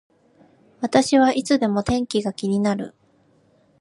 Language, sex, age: Japanese, female, 19-29